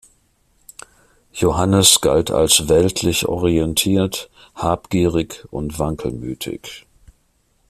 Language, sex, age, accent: German, male, 50-59, Deutschland Deutsch